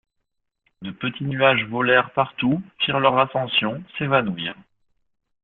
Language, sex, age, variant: French, male, 30-39, Français de métropole